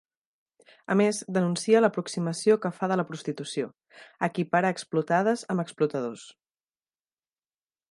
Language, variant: Catalan, Central